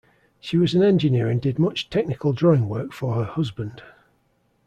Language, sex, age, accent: English, male, 40-49, England English